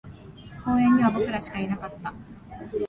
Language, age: Japanese, 19-29